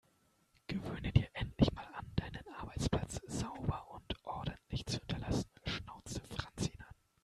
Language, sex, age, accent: German, male, 19-29, Deutschland Deutsch